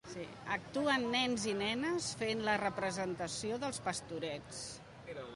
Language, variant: Catalan, Central